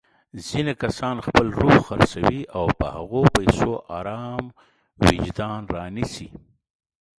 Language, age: Pashto, 40-49